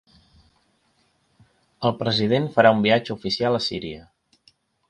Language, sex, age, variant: Catalan, male, 40-49, Central